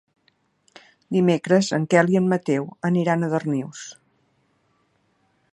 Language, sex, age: Catalan, female, 60-69